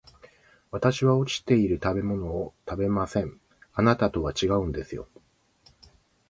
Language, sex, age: Japanese, male, 50-59